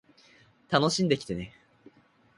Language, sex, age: Japanese, male, 19-29